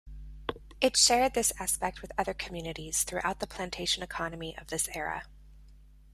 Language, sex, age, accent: English, female, 30-39, United States English